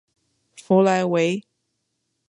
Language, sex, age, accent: Chinese, female, 30-39, 出生地：广东省